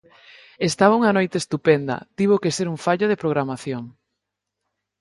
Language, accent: Galician, Normativo (estándar)